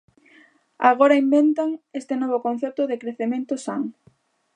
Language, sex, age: Galician, female, 19-29